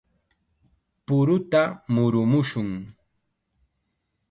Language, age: Chiquián Ancash Quechua, 19-29